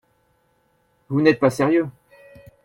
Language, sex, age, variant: French, male, 40-49, Français de métropole